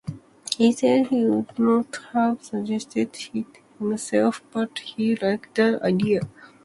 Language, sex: English, female